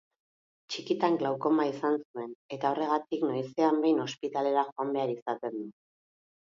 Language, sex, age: Basque, female, 40-49